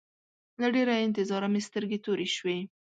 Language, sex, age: Pashto, female, 19-29